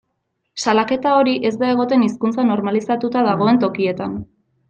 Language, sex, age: Basque, male, under 19